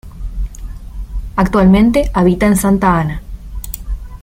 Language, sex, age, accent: Spanish, female, 19-29, Rioplatense: Argentina, Uruguay, este de Bolivia, Paraguay